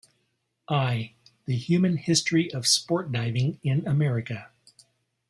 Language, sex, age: English, male, 50-59